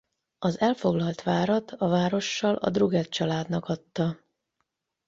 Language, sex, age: Hungarian, female, 50-59